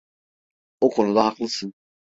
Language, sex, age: Turkish, male, 19-29